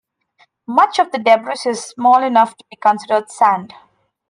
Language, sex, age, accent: English, female, 19-29, India and South Asia (India, Pakistan, Sri Lanka)